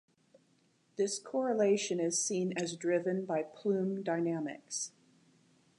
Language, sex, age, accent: English, female, 60-69, United States English